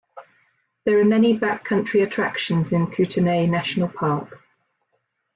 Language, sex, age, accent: English, female, 40-49, England English